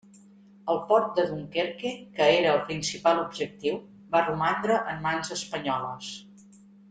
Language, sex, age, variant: Catalan, female, 50-59, Central